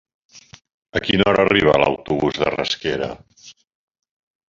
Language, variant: Catalan, Central